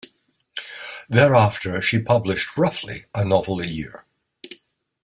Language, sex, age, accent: English, male, 70-79, Scottish English